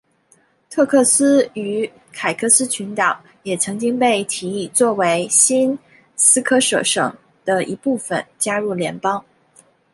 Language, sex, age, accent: Chinese, female, 19-29, 出生地：黑龙江省